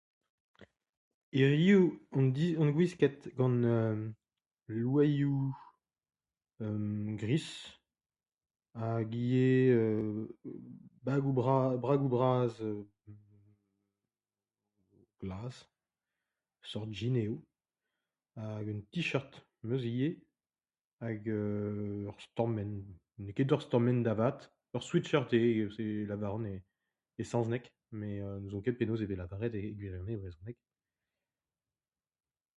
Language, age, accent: Breton, 30-39, Kerneveg